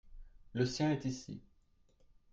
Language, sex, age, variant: French, male, 30-39, Français de métropole